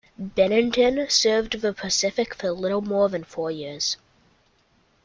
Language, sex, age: English, male, under 19